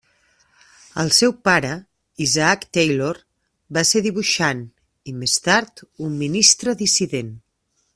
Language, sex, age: Catalan, female, 40-49